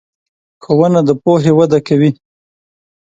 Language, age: Pashto, 19-29